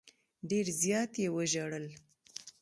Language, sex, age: Pashto, female, 30-39